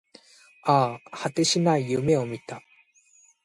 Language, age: Japanese, 19-29